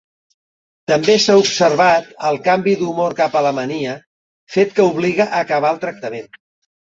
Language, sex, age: Catalan, male, 60-69